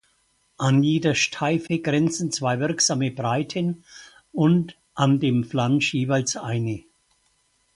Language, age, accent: German, 70-79, Deutschland Deutsch